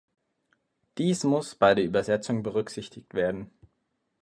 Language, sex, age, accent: German, male, 19-29, Deutschland Deutsch